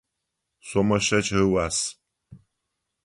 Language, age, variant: Adyghe, 60-69, Адыгабзэ (Кирил, пстэумэ зэдыряе)